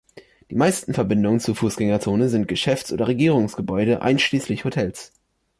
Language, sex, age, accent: German, male, under 19, Deutschland Deutsch